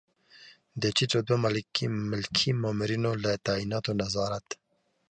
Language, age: Pashto, 19-29